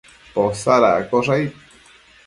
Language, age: Matsés, 19-29